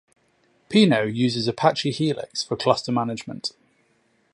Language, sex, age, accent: English, male, 30-39, England English